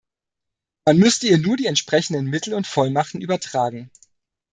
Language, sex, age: German, male, 30-39